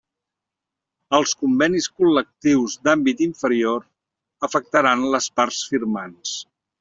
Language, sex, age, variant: Catalan, male, 50-59, Central